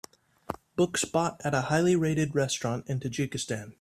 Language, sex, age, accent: English, male, 19-29, United States English